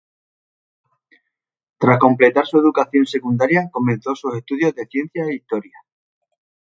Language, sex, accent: Spanish, male, España: Sur peninsular (Andalucia, Extremadura, Murcia)